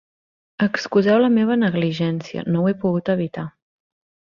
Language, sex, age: Catalan, female, 19-29